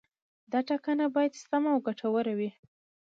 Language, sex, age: Pashto, female, under 19